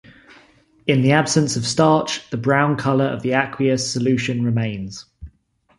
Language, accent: English, England English